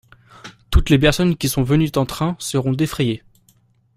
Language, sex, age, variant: French, male, under 19, Français de métropole